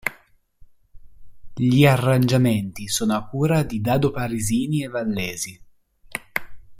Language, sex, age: Italian, male, 19-29